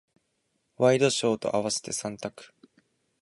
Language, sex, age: Japanese, male, 19-29